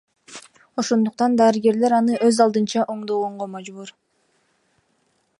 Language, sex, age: Kyrgyz, female, 19-29